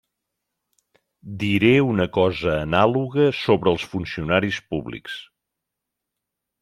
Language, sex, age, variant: Catalan, male, 60-69, Central